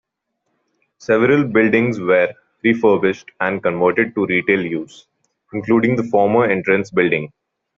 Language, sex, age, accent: English, male, 19-29, India and South Asia (India, Pakistan, Sri Lanka)